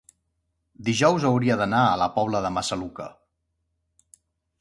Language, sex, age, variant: Catalan, male, 40-49, Central